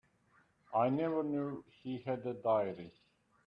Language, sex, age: English, male, 30-39